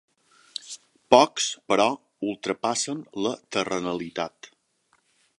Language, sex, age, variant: Catalan, male, 60-69, Balear